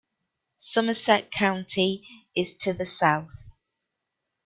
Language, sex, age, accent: English, female, 40-49, England English